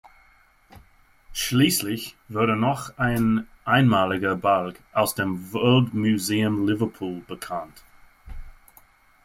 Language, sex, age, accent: German, male, 30-39, Deutschland Deutsch